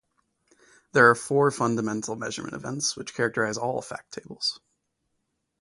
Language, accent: English, United States English